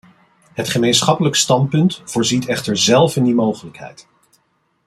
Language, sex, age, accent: Dutch, male, 40-49, Nederlands Nederlands